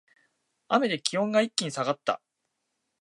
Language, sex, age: Japanese, male, 19-29